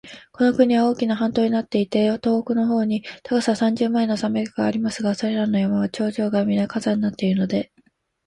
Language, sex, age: Japanese, female, 19-29